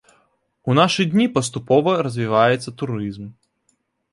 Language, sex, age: Belarusian, male, 19-29